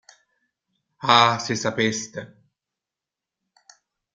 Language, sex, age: Italian, male, 40-49